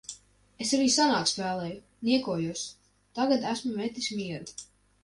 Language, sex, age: Latvian, male, under 19